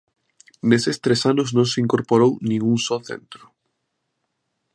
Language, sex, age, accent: Galician, male, 19-29, Normativo (estándar)